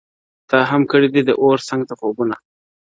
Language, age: Pashto, 19-29